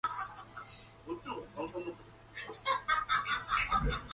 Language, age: English, 19-29